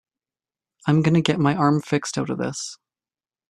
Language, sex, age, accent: English, male, 19-29, Canadian English